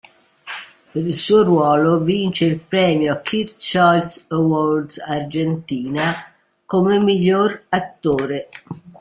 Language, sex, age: Italian, female, 60-69